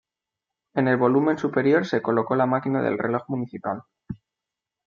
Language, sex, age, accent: Spanish, male, 19-29, España: Norte peninsular (Asturias, Castilla y León, Cantabria, País Vasco, Navarra, Aragón, La Rioja, Guadalajara, Cuenca)